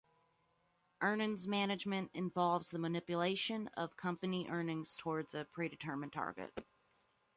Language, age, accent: English, 19-29, United States English